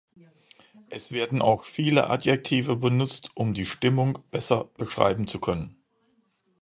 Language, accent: German, Deutschland Deutsch